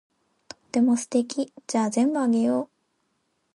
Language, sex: Japanese, female